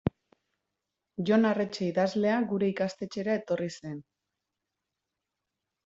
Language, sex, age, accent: Basque, female, 30-39, Mendebalekoa (Araba, Bizkaia, Gipuzkoako mendebaleko herri batzuk)